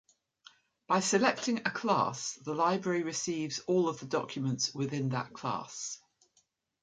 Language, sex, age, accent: English, female, 60-69, England English